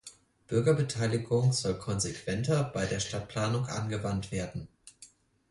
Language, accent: German, Deutschland Deutsch